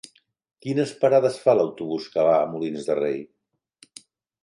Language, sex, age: Catalan, male, 60-69